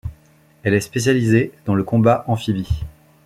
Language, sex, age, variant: French, male, 30-39, Français de métropole